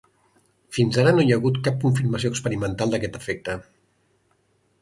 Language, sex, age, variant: Catalan, male, 50-59, Central